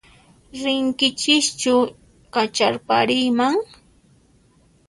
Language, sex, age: Puno Quechua, female, 19-29